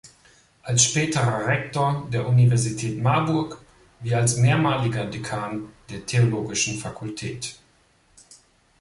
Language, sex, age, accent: German, male, 30-39, Deutschland Deutsch